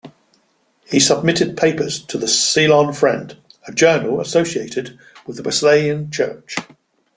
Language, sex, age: English, male, 60-69